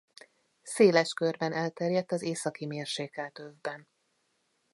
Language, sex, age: Hungarian, female, 40-49